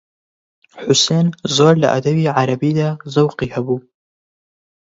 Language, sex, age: Central Kurdish, male, under 19